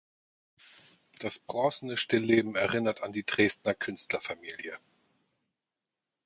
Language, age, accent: German, 40-49, Deutschland Deutsch